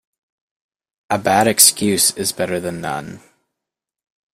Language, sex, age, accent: English, male, 19-29, United States English